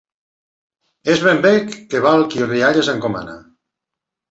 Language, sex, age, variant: Catalan, male, 50-59, Nord-Occidental